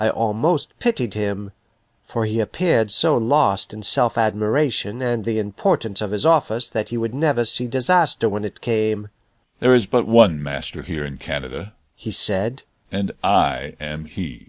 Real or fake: real